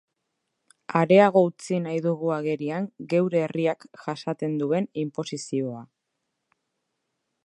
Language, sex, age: Basque, female, 30-39